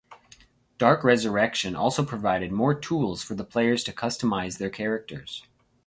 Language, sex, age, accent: English, male, 30-39, United States English